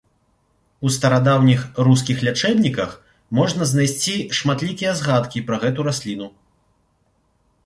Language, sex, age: Belarusian, male, 30-39